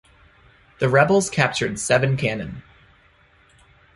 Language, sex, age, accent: English, male, under 19, United States English